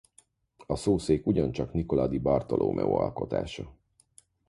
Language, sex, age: Hungarian, male, 40-49